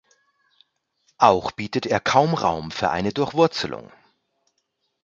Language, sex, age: German, male, 40-49